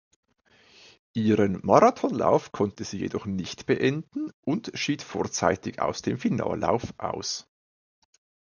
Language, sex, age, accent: German, male, 19-29, Schweizerdeutsch